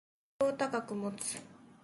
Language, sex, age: Japanese, female, 19-29